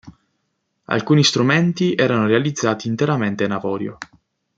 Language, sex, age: Italian, male, 19-29